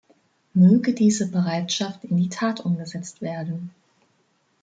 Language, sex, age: German, female, 19-29